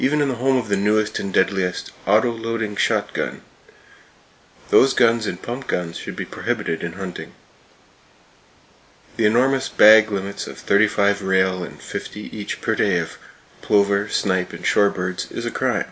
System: none